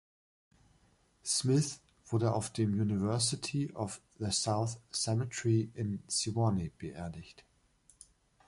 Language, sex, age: German, male, 40-49